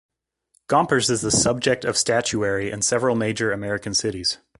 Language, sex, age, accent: English, male, 40-49, United States English